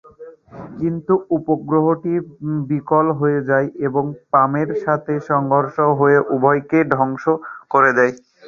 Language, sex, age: Bengali, male, 19-29